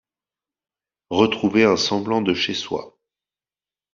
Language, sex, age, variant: French, male, 30-39, Français de métropole